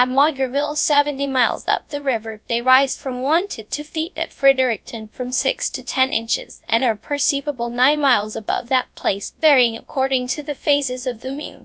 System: TTS, GradTTS